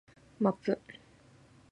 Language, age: Japanese, 19-29